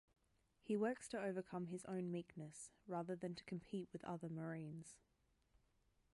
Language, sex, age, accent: English, female, 19-29, Australian English